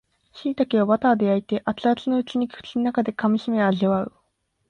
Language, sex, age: Japanese, female, under 19